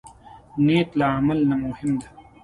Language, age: Pashto, 30-39